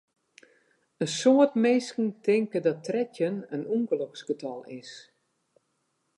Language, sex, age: Western Frisian, female, 60-69